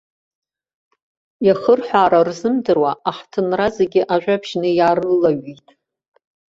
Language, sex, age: Abkhazian, female, 60-69